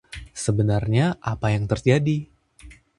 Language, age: Indonesian, 19-29